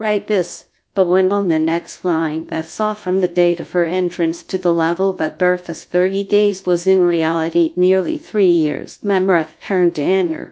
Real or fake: fake